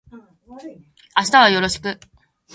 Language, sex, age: Japanese, female, 19-29